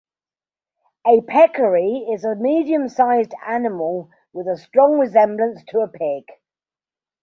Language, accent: English, England English